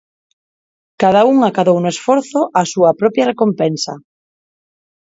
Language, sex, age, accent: Galician, female, 40-49, Neofalante